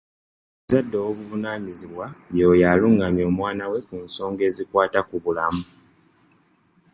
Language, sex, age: Ganda, male, 30-39